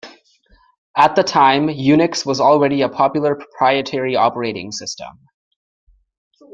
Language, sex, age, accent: English, male, 19-29, Canadian English